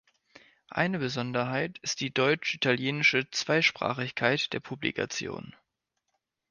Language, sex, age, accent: German, male, 19-29, Deutschland Deutsch